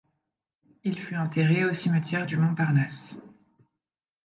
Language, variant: French, Français de métropole